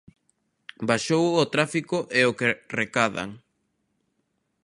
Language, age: Galician, 19-29